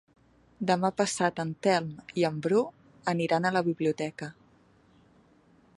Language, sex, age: Catalan, female, 40-49